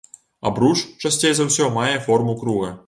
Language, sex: Belarusian, male